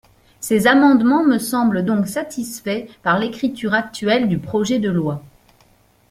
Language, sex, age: French, female, 40-49